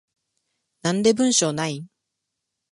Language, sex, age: Japanese, male, 19-29